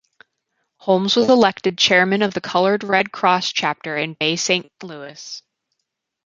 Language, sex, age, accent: English, female, 30-39, United States English